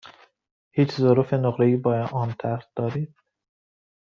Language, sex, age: Persian, male, 19-29